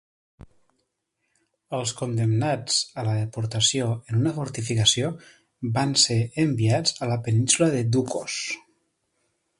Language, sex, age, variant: Catalan, male, 40-49, Nord-Occidental